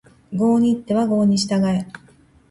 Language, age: Japanese, 50-59